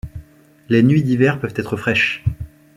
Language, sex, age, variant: French, male, 30-39, Français de métropole